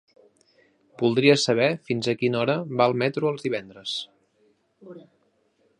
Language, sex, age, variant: Catalan, male, 30-39, Central